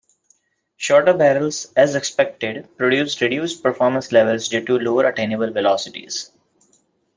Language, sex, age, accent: English, male, 19-29, India and South Asia (India, Pakistan, Sri Lanka)